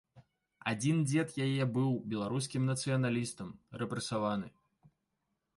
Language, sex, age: Belarusian, male, 19-29